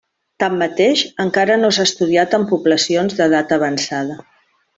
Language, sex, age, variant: Catalan, female, 50-59, Central